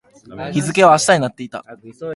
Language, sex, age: Japanese, male, under 19